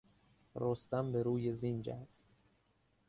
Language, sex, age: Persian, male, 19-29